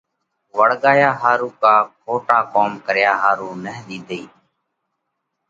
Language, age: Parkari Koli, 30-39